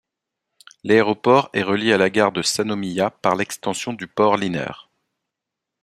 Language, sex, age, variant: French, male, 40-49, Français de métropole